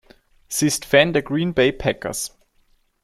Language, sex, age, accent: German, male, 19-29, Österreichisches Deutsch